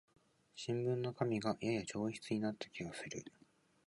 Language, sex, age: Japanese, male, 19-29